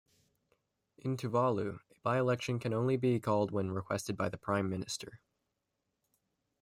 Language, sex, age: English, male, 19-29